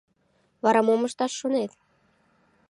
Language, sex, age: Mari, female, 19-29